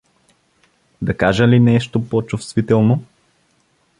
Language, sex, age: Bulgarian, male, 19-29